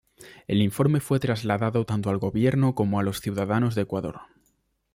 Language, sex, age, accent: Spanish, male, under 19, España: Norte peninsular (Asturias, Castilla y León, Cantabria, País Vasco, Navarra, Aragón, La Rioja, Guadalajara, Cuenca)